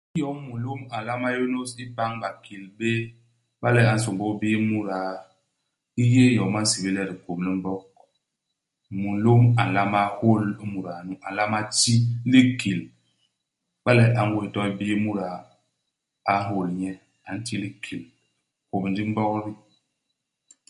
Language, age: Basaa, 40-49